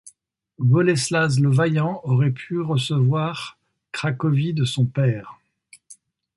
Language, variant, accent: French, Français de métropole, Parisien